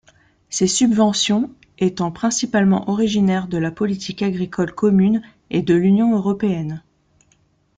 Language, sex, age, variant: French, female, 30-39, Français de métropole